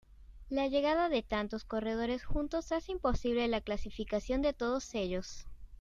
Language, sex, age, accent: Spanish, female, under 19, Rioplatense: Argentina, Uruguay, este de Bolivia, Paraguay